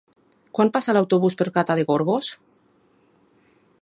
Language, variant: Catalan, Septentrional